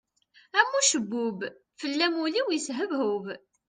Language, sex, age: Kabyle, female, 40-49